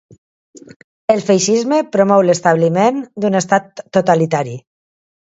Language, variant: Catalan, Balear